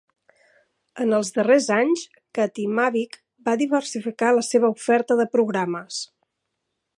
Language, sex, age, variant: Catalan, female, 50-59, Central